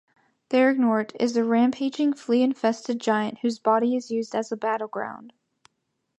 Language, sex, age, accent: English, female, under 19, United States English